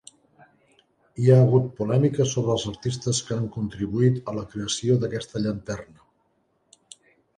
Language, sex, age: Catalan, male, 50-59